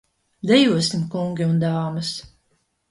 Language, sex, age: Latvian, female, 60-69